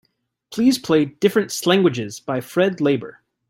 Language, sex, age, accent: English, male, 19-29, United States English